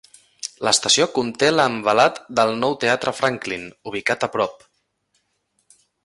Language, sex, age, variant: Catalan, male, 19-29, Central